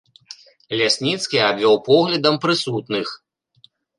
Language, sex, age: Belarusian, male, 40-49